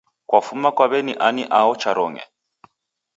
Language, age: Taita, 19-29